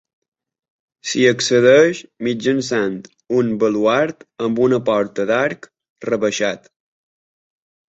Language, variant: Catalan, Balear